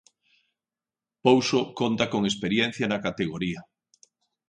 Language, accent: Galician, Central (gheada)